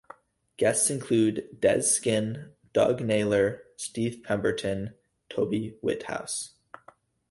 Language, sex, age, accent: English, male, 19-29, United States English